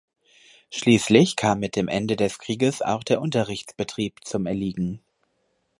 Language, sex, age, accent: German, male, 30-39, Deutschland Deutsch